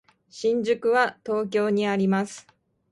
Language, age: Japanese, 40-49